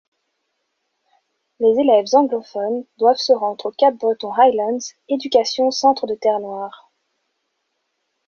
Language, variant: French, Français de métropole